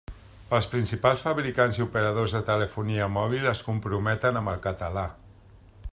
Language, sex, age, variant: Catalan, male, 50-59, Central